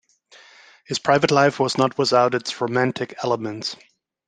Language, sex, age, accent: English, male, 50-59, United States English